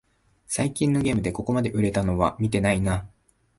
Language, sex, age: Japanese, male, 19-29